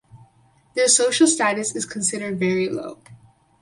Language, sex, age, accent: English, female, under 19, United States English